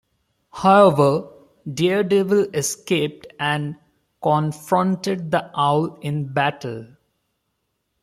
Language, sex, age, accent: English, male, 19-29, India and South Asia (India, Pakistan, Sri Lanka)